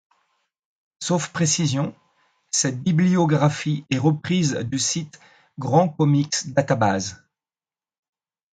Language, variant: French, Français de métropole